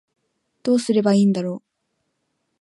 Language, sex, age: Japanese, female, 19-29